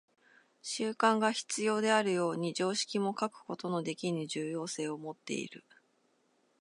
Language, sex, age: Japanese, female, 40-49